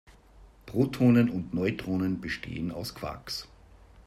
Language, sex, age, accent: German, male, 50-59, Österreichisches Deutsch